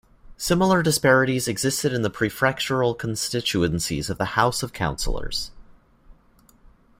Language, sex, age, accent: English, male, 19-29, United States English